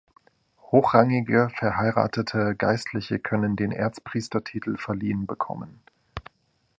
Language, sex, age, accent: German, male, 30-39, Deutschland Deutsch